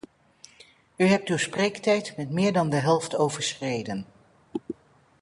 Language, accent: Dutch, Nederlands Nederlands